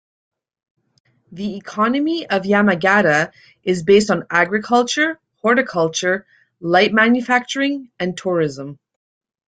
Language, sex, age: English, female, 30-39